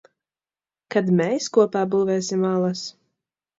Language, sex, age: Latvian, female, under 19